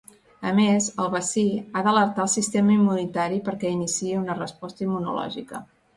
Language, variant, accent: Catalan, Central, central